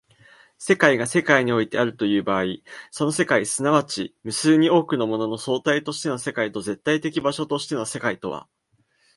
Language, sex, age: Japanese, male, 19-29